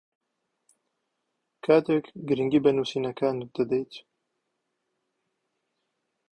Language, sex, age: Central Kurdish, male, 19-29